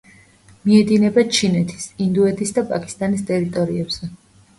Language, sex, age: Georgian, female, 19-29